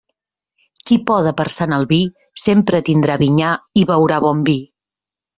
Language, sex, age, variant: Catalan, female, 40-49, Central